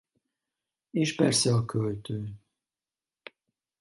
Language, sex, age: Hungarian, male, 50-59